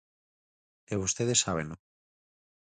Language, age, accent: Galician, 19-29, Normativo (estándar)